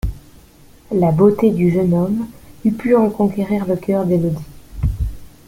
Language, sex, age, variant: French, female, 19-29, Français de métropole